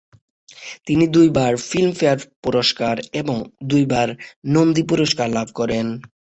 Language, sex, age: Bengali, male, 19-29